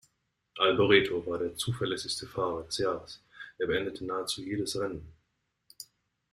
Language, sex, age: German, male, 30-39